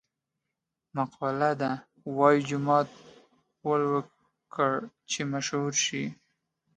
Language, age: Pashto, 19-29